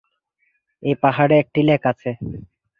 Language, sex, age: Bengali, male, 19-29